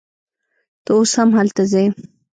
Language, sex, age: Pashto, female, 19-29